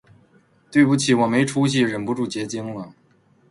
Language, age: Chinese, 30-39